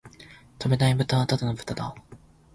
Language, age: Japanese, 19-29